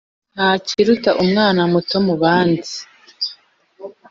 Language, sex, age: Kinyarwanda, female, 30-39